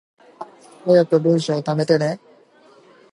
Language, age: Japanese, 19-29